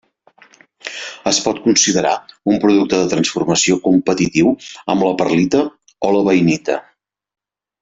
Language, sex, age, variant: Catalan, male, 50-59, Central